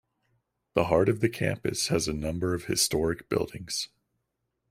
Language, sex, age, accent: English, male, 19-29, United States English